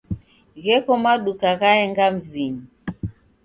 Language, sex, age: Taita, female, 60-69